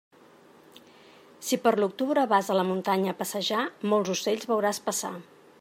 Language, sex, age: Catalan, female, 40-49